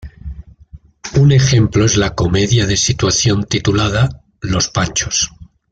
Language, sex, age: Spanish, male, 60-69